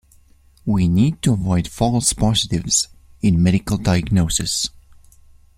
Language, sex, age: English, male, 19-29